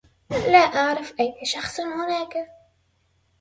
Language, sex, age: Arabic, female, 19-29